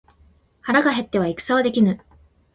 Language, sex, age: Japanese, female, 19-29